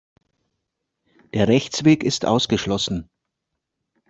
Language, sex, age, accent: German, male, 40-49, Deutschland Deutsch